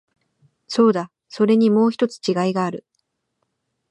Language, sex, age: Japanese, female, 19-29